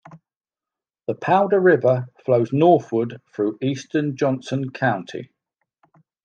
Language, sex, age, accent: English, male, 40-49, England English